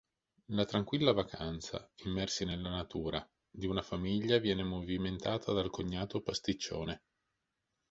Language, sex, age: Italian, male, 40-49